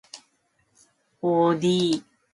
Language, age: Korean, 19-29